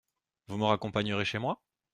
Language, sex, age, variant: French, male, 30-39, Français de métropole